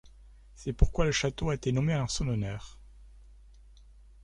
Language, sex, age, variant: French, male, 50-59, Français de métropole